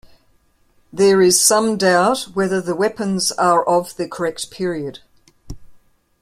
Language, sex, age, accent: English, female, 50-59, Australian English